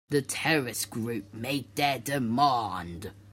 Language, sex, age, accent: English, male, under 19, England English